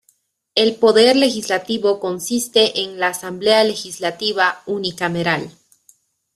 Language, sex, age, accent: Spanish, female, 19-29, Andino-Pacífico: Colombia, Perú, Ecuador, oeste de Bolivia y Venezuela andina